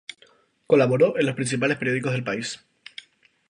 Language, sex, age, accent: Spanish, male, 19-29, España: Islas Canarias